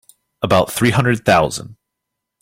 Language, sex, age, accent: English, male, 19-29, United States English